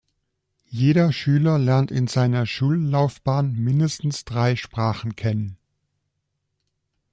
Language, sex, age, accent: German, male, 40-49, Deutschland Deutsch